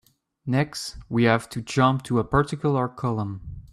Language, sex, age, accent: English, male, 19-29, Canadian English